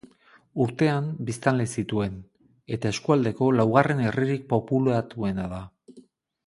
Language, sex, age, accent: Basque, male, 40-49, Erdialdekoa edo Nafarra (Gipuzkoa, Nafarroa)